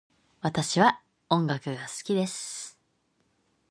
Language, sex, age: Japanese, female, 19-29